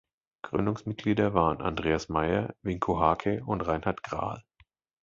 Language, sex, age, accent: German, male, 30-39, Deutschland Deutsch